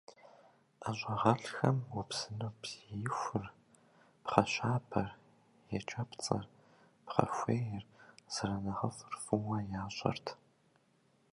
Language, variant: Kabardian, Адыгэбзэ (Къэбэрдей, Кирил, псоми зэдай)